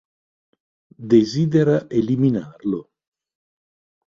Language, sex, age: Italian, male, 50-59